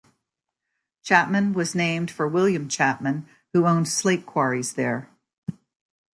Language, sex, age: English, female, 60-69